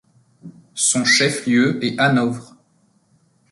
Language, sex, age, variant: French, male, 30-39, Français de métropole